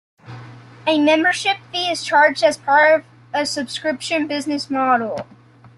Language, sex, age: English, male, under 19